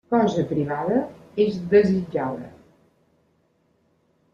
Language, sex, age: Catalan, female, 70-79